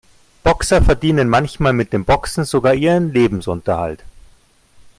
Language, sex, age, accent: German, male, 50-59, Deutschland Deutsch